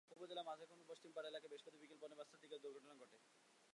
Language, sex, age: Bengali, male, 19-29